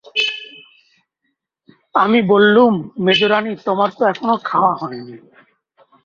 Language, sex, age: Bengali, male, 30-39